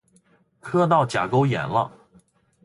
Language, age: Chinese, 19-29